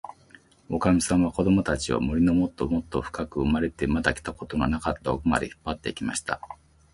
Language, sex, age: Japanese, male, 40-49